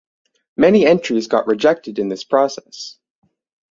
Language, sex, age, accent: English, male, under 19, United States English